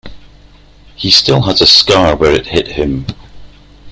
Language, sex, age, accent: English, male, 40-49, Scottish English